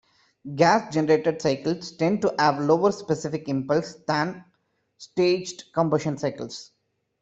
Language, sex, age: English, male, 19-29